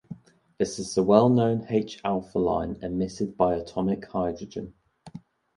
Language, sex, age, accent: English, male, 19-29, England English